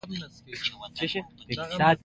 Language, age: Pashto, under 19